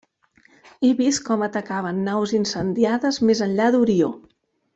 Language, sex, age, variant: Catalan, female, 40-49, Central